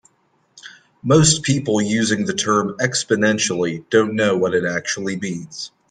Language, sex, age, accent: English, male, 30-39, United States English